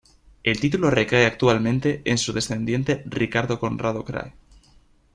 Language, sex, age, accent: Spanish, male, under 19, España: Norte peninsular (Asturias, Castilla y León, Cantabria, País Vasco, Navarra, Aragón, La Rioja, Guadalajara, Cuenca)